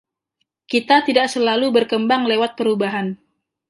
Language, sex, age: Indonesian, female, 19-29